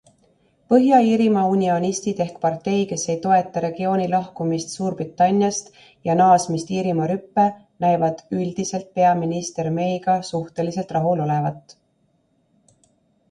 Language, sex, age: Estonian, female, 30-39